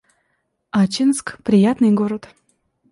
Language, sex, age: Russian, female, 19-29